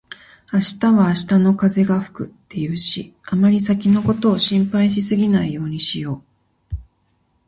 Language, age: Japanese, 30-39